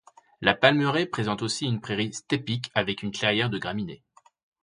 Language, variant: French, Français de métropole